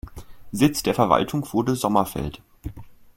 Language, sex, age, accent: German, male, under 19, Deutschland Deutsch